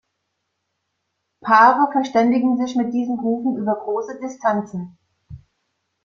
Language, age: German, 50-59